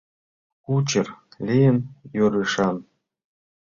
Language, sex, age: Mari, male, 40-49